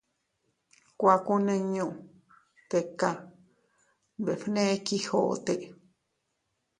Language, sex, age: Teutila Cuicatec, female, 30-39